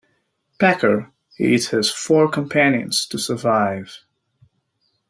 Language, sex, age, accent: English, male, 30-39, United States English